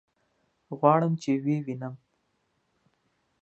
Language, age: Pashto, 30-39